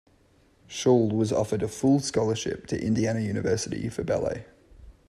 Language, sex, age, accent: English, male, 19-29, Australian English